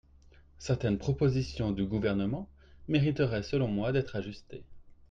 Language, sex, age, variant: French, male, 30-39, Français de métropole